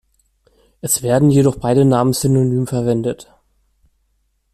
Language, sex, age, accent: German, male, 19-29, Deutschland Deutsch